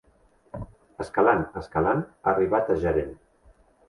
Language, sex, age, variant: Catalan, male, 40-49, Central